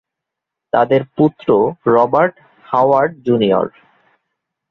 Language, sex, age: Bengali, male, 19-29